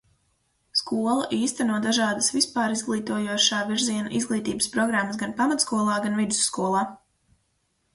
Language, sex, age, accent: Latvian, female, 19-29, Vidus dialekts